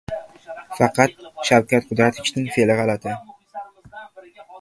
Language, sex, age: Uzbek, male, 19-29